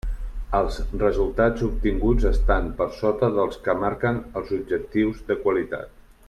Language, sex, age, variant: Catalan, male, 40-49, Central